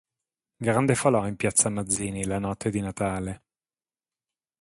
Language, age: Italian, 40-49